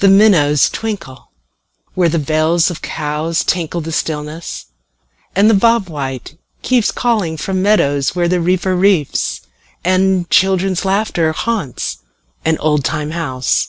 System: none